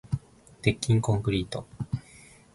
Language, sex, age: Japanese, male, 19-29